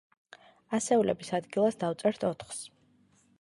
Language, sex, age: Georgian, female, 19-29